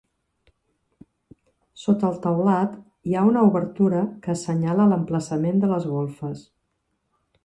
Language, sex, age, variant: Catalan, female, 50-59, Central